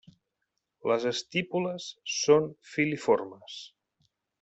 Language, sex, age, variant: Catalan, male, 40-49, Central